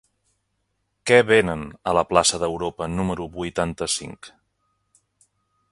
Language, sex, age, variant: Catalan, male, 50-59, Central